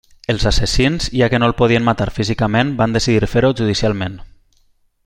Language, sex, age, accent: Catalan, male, 19-29, valencià